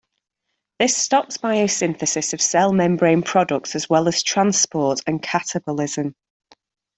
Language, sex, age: English, female, 40-49